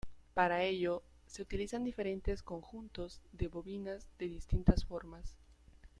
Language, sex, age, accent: Spanish, female, under 19, Andino-Pacífico: Colombia, Perú, Ecuador, oeste de Bolivia y Venezuela andina